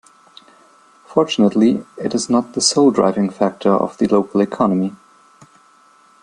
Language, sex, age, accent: English, male, 19-29, United States English